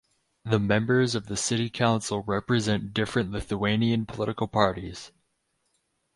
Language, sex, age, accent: English, male, 19-29, United States English